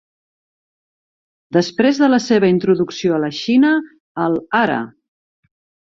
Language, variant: Catalan, Central